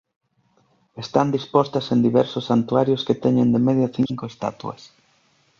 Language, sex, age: Galician, male, 19-29